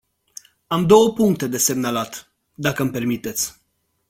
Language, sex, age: Romanian, male, 30-39